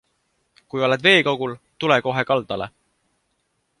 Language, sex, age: Estonian, male, 19-29